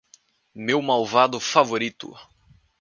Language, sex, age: Portuguese, male, under 19